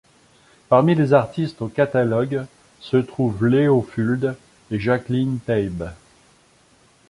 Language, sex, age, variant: French, male, 60-69, Français de métropole